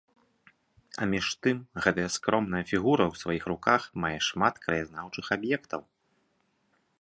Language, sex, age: Belarusian, male, 30-39